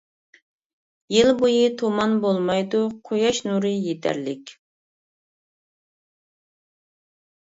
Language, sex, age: Uyghur, female, 19-29